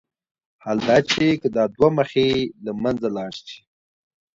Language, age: Pashto, 19-29